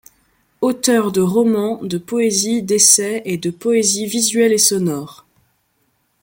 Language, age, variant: French, 19-29, Français de métropole